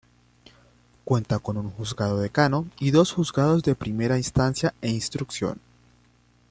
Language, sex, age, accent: Spanish, male, 19-29, Andino-Pacífico: Colombia, Perú, Ecuador, oeste de Bolivia y Venezuela andina